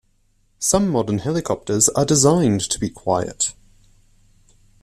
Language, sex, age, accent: English, male, 19-29, Australian English